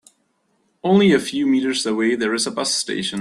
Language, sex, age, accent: English, male, 19-29, United States English